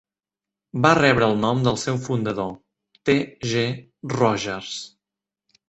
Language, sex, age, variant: Catalan, male, 19-29, Septentrional